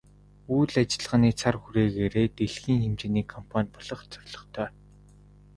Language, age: Mongolian, 19-29